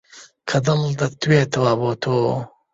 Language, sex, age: Central Kurdish, male, 19-29